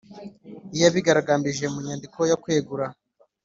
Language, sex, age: Kinyarwanda, male, 30-39